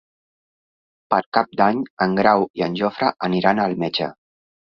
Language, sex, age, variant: Catalan, male, 40-49, Central